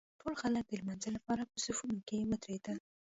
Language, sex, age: Pashto, female, 19-29